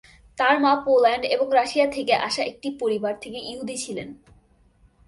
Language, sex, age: Bengali, female, 19-29